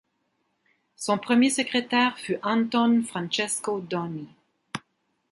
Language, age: French, 50-59